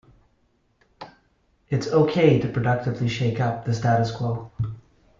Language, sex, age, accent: English, male, 50-59, Canadian English